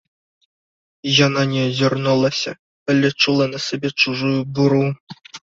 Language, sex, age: Belarusian, male, 19-29